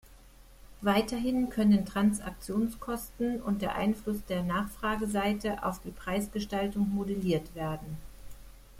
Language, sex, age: German, female, 50-59